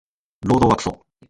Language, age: Japanese, 40-49